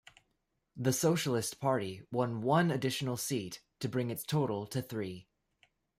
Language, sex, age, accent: English, male, 19-29, Canadian English